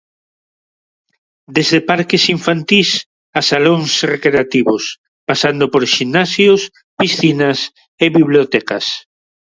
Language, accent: Galician, Neofalante